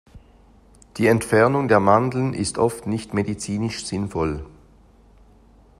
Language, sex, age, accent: German, male, 50-59, Schweizerdeutsch